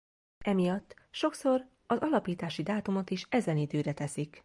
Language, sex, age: Hungarian, female, 19-29